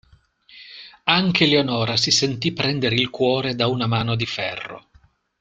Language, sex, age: Italian, male, 50-59